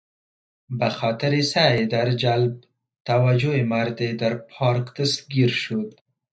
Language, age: Persian, 19-29